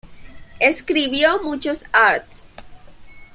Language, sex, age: Spanish, female, 19-29